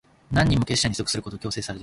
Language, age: Japanese, 19-29